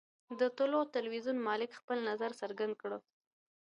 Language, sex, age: Pashto, female, under 19